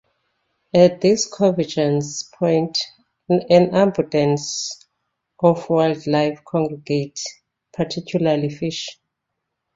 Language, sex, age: English, female, 40-49